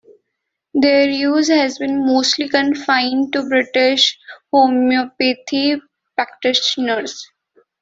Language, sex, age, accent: English, female, 19-29, India and South Asia (India, Pakistan, Sri Lanka)